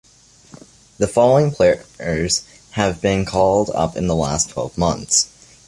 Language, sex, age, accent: English, male, under 19, United States English